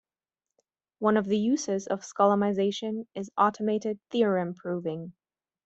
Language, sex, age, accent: English, female, 19-29, United States English